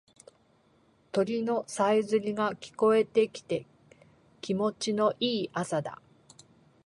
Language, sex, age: Japanese, female, 50-59